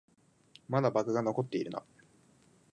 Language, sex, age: Japanese, male, 19-29